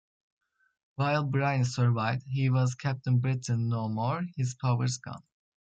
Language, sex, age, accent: English, male, under 19, United States English